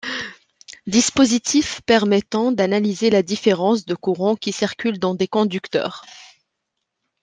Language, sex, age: French, female, 19-29